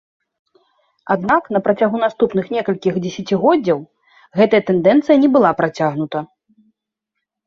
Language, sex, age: Belarusian, female, 30-39